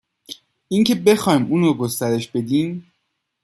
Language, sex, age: Persian, male, 19-29